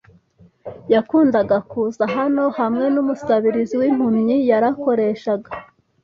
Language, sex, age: Kinyarwanda, female, 19-29